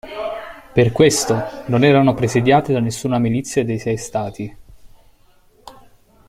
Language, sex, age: Italian, male, 19-29